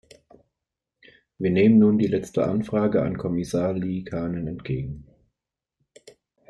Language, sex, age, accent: German, male, 30-39, Deutschland Deutsch